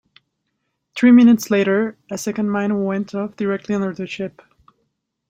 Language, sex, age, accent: English, female, 19-29, United States English